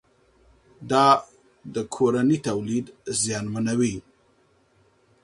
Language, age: Pashto, 40-49